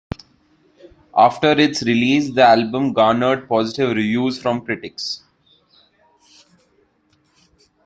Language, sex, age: English, male, 19-29